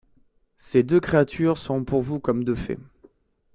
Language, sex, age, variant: French, male, 30-39, Français de métropole